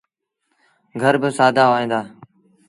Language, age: Sindhi Bhil, 19-29